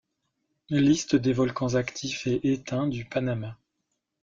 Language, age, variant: French, 40-49, Français de métropole